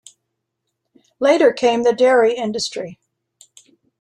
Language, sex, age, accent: English, female, 70-79, United States English